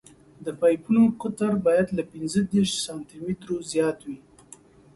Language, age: Pashto, 19-29